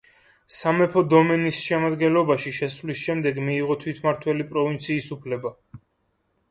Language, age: Georgian, 19-29